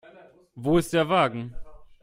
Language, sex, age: German, male, 19-29